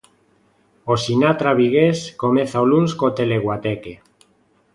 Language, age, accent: Galician, 40-49, Normativo (estándar)